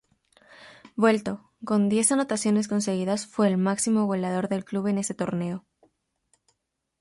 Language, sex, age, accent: Spanish, female, under 19, América central